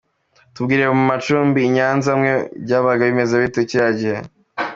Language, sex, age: Kinyarwanda, male, under 19